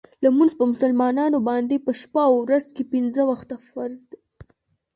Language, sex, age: Pashto, female, under 19